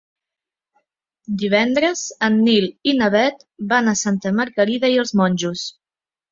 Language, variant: Catalan, Central